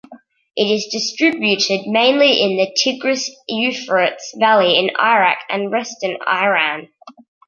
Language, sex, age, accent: English, male, under 19, Australian English